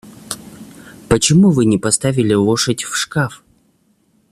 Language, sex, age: Russian, male, 19-29